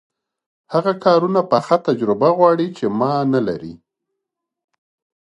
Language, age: Pashto, 40-49